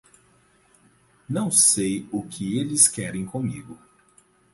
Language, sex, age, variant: Portuguese, male, 30-39, Portuguese (Brasil)